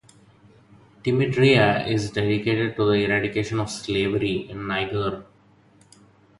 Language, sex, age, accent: English, male, 30-39, India and South Asia (India, Pakistan, Sri Lanka)